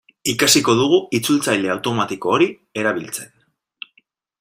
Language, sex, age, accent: Basque, male, 30-39, Mendebalekoa (Araba, Bizkaia, Gipuzkoako mendebaleko herri batzuk)